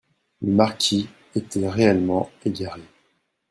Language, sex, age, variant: French, male, 40-49, Français de métropole